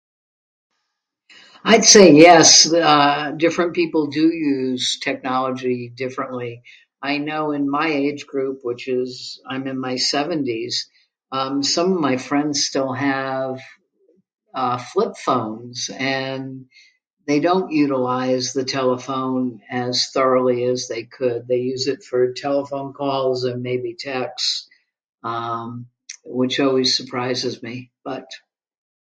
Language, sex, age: English, female, 70-79